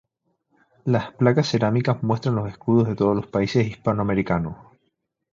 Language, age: Spanish, 19-29